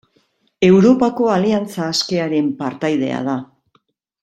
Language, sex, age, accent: Basque, female, 50-59, Erdialdekoa edo Nafarra (Gipuzkoa, Nafarroa)